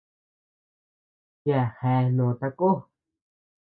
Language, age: Tepeuxila Cuicatec, under 19